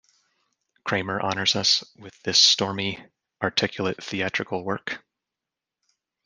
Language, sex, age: English, male, 30-39